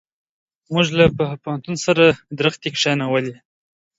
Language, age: Pashto, 19-29